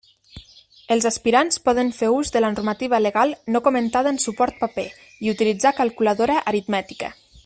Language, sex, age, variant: Catalan, female, 19-29, Nord-Occidental